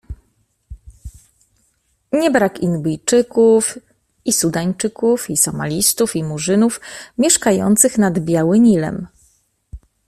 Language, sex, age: Polish, female, 30-39